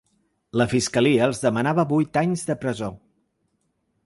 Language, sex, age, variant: Catalan, male, 40-49, Balear